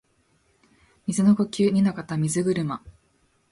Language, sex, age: Japanese, female, 19-29